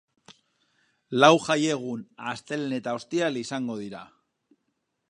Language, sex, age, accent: Basque, male, 30-39, Mendebalekoa (Araba, Bizkaia, Gipuzkoako mendebaleko herri batzuk)